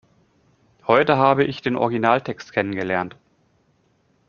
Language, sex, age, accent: German, male, 30-39, Deutschland Deutsch